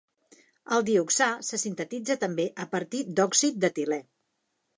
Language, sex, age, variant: Catalan, female, 50-59, Central